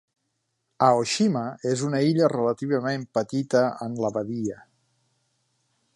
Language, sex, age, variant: Catalan, male, 50-59, Central